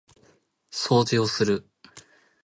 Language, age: Japanese, 19-29